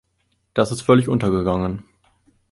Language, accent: German, Deutschland Deutsch